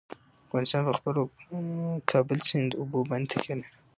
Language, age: Pashto, 19-29